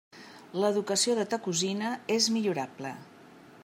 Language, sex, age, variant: Catalan, female, 50-59, Central